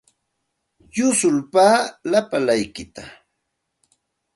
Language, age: Santa Ana de Tusi Pasco Quechua, 40-49